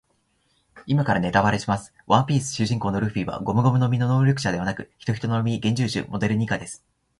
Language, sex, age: Japanese, male, 19-29